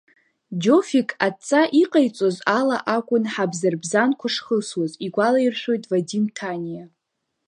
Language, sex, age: Abkhazian, female, under 19